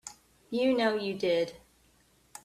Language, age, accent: English, 40-49, United States English